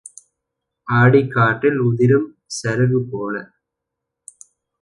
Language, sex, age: Tamil, male, 19-29